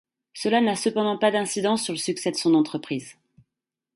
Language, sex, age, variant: French, female, 30-39, Français de métropole